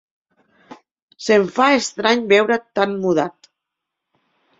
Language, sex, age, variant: Catalan, female, 40-49, Central